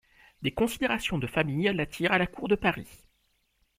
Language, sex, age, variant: French, male, 40-49, Français de métropole